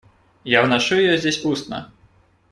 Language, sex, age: Russian, male, 19-29